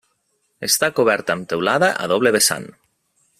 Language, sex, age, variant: Catalan, male, 30-39, Nord-Occidental